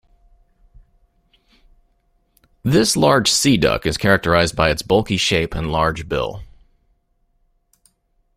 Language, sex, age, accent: English, male, 40-49, United States English